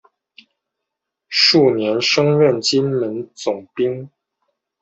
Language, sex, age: Chinese, male, 40-49